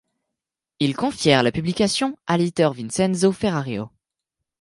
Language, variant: French, Français de métropole